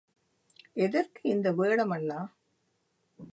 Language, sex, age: Tamil, female, 70-79